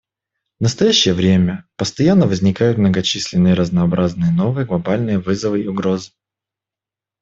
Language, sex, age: Russian, male, 19-29